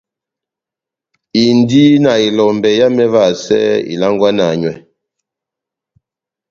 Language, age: Batanga, 60-69